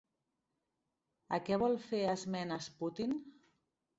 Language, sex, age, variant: Catalan, female, 30-39, Central